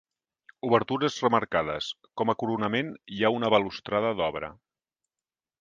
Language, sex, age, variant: Catalan, male, 50-59, Central